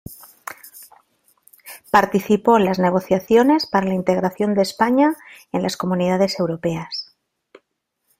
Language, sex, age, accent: Spanish, female, 40-49, España: Norte peninsular (Asturias, Castilla y León, Cantabria, País Vasco, Navarra, Aragón, La Rioja, Guadalajara, Cuenca)